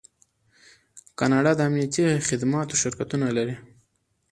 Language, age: Pashto, 19-29